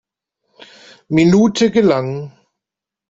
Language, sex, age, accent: German, male, 50-59, Deutschland Deutsch